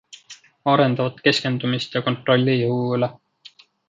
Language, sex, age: Estonian, male, 19-29